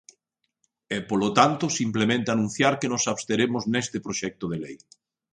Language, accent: Galician, Central (gheada)